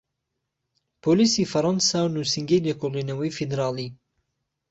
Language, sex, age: Central Kurdish, male, 19-29